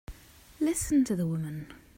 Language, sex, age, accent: English, female, 30-39, England English